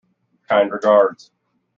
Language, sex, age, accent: English, male, 30-39, United States English